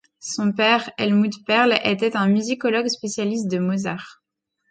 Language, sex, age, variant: French, female, 30-39, Français de métropole